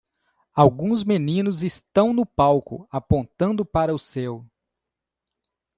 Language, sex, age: Portuguese, male, 40-49